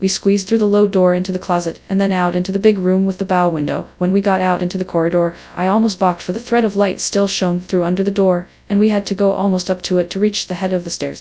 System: TTS, FastPitch